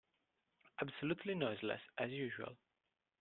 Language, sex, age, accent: English, male, 19-29, England English